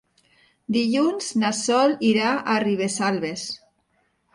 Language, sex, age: Catalan, female, 60-69